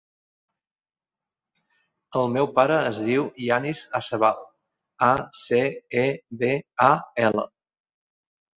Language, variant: Catalan, Central